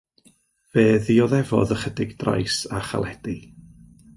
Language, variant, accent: Welsh, North-Western Welsh, Y Deyrnas Unedig Cymraeg